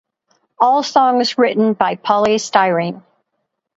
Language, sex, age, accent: English, female, 60-69, United States English